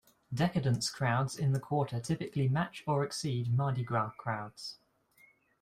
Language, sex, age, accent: English, male, 19-29, England English